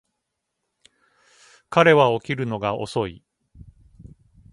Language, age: Japanese, 50-59